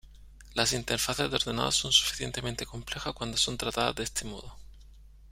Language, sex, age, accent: Spanish, male, 40-49, España: Sur peninsular (Andalucia, Extremadura, Murcia)